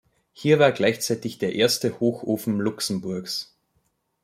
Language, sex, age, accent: German, male, 30-39, Österreichisches Deutsch